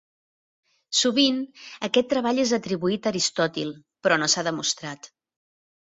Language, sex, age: Catalan, female, 40-49